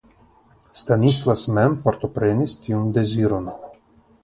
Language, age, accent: Esperanto, 30-39, Internacia